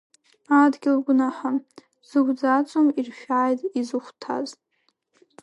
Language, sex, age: Abkhazian, female, under 19